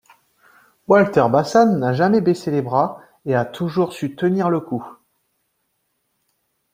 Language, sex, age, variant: French, male, 30-39, Français de métropole